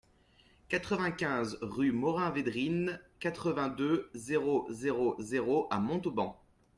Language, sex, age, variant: French, male, 19-29, Français de métropole